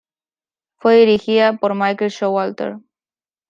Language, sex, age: Spanish, female, 19-29